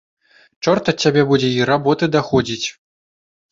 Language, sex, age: Belarusian, male, under 19